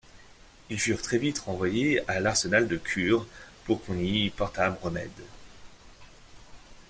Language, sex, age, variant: French, male, 30-39, Français de métropole